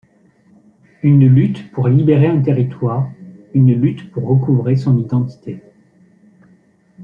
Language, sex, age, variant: French, male, 30-39, Français de métropole